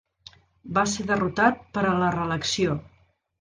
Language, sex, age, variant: Catalan, female, 40-49, Central